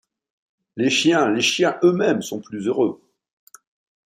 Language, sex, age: French, male, 60-69